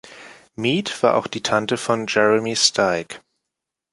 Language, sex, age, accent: German, male, 19-29, Deutschland Deutsch